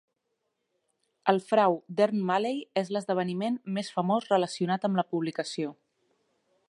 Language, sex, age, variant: Catalan, female, 30-39, Central